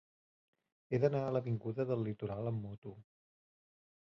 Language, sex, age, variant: Catalan, male, 30-39, Central